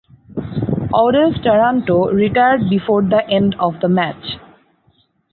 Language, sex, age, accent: English, female, 19-29, India and South Asia (India, Pakistan, Sri Lanka)